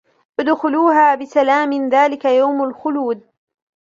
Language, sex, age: Arabic, female, 19-29